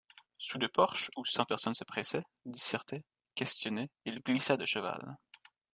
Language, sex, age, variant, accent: French, male, 19-29, Français d'Amérique du Nord, Français du Canada